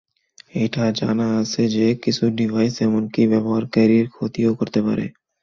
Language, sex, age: Bengali, male, 19-29